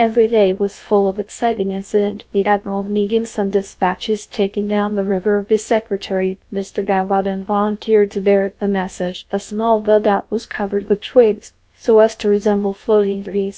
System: TTS, GlowTTS